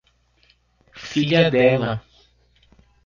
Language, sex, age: Portuguese, male, 30-39